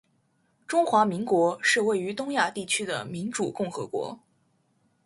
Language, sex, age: Chinese, female, 19-29